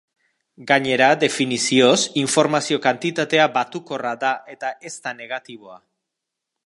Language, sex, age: Basque, male, 30-39